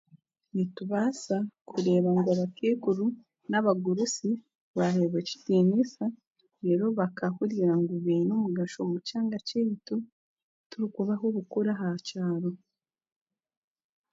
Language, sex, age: Chiga, female, 19-29